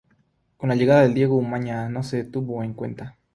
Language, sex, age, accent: Spanish, male, under 19, Andino-Pacífico: Colombia, Perú, Ecuador, oeste de Bolivia y Venezuela andina; Rioplatense: Argentina, Uruguay, este de Bolivia, Paraguay